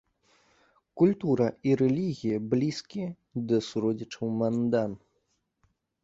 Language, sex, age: Belarusian, male, 19-29